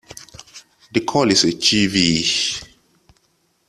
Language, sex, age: English, male, 30-39